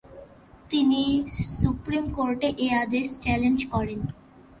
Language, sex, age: Bengali, female, under 19